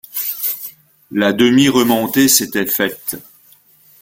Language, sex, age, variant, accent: French, male, 60-69, Français d'Amérique du Nord, Français du Canada